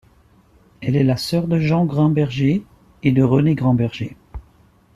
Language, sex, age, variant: French, male, 40-49, Français de métropole